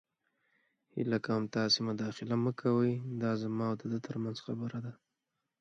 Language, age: Pashto, 19-29